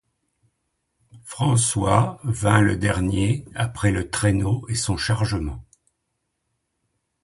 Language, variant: French, Français de métropole